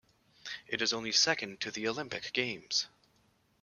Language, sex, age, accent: English, male, 30-39, Canadian English